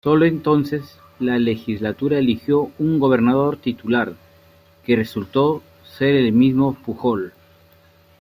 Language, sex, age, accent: Spanish, male, 40-49, Andino-Pacífico: Colombia, Perú, Ecuador, oeste de Bolivia y Venezuela andina